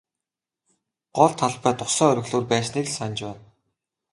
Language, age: Mongolian, 19-29